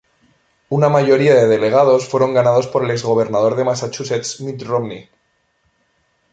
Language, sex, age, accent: Spanish, male, 30-39, España: Norte peninsular (Asturias, Castilla y León, Cantabria, País Vasco, Navarra, Aragón, La Rioja, Guadalajara, Cuenca)